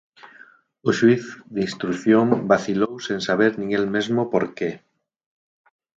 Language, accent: Galician, Central (gheada); Normativo (estándar)